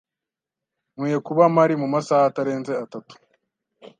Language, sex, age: Kinyarwanda, male, 19-29